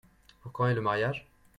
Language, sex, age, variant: French, male, 30-39, Français de métropole